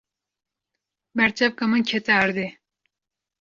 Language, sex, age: Kurdish, female, 19-29